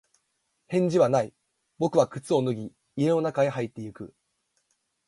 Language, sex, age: Japanese, male, 19-29